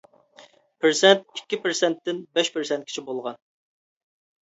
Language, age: Uyghur, 19-29